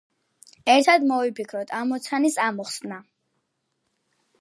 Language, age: Georgian, under 19